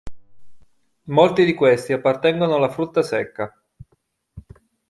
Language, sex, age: Italian, male, 40-49